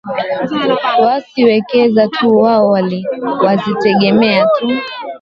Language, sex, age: Swahili, female, 19-29